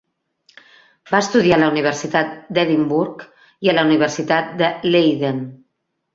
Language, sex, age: Catalan, female, 40-49